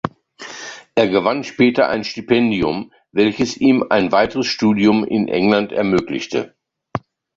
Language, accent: German, Deutschland Deutsch